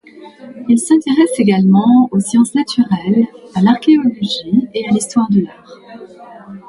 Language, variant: French, Français de métropole